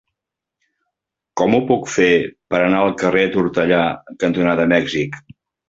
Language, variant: Catalan, Central